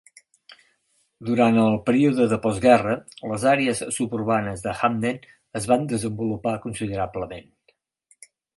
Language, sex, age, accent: Catalan, male, 60-69, central; septentrional